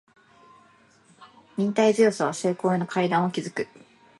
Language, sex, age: Japanese, female, 19-29